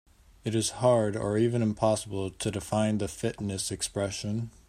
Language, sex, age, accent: English, male, under 19, United States English